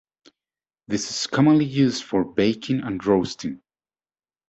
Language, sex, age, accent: English, male, 40-49, United States English